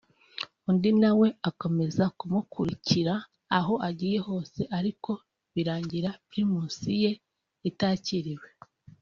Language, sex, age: Kinyarwanda, female, 19-29